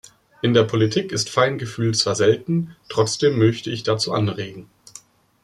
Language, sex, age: German, male, 30-39